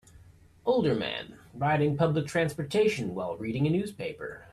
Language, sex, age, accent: English, male, 30-39, United States English